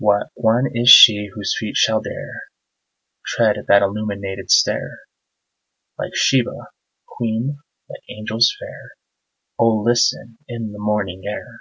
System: none